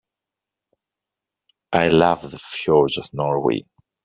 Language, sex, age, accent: English, male, 30-39, England English